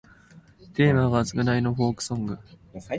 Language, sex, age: Japanese, male, 19-29